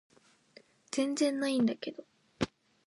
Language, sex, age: Japanese, female, 19-29